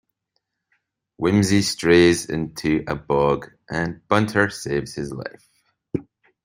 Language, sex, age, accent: English, male, 40-49, Scottish English